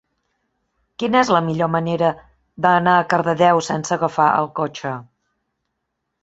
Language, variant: Catalan, Central